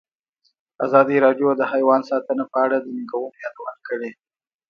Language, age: Pashto, 30-39